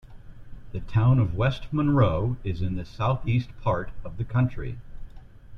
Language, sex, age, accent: English, male, 50-59, United States English